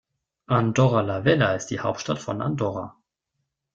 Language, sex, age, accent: German, male, 30-39, Deutschland Deutsch